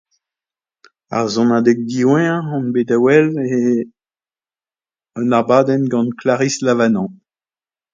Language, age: Breton, 60-69